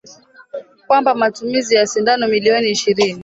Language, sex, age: Swahili, female, 19-29